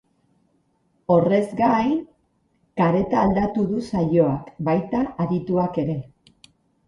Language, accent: Basque, Mendebalekoa (Araba, Bizkaia, Gipuzkoako mendebaleko herri batzuk)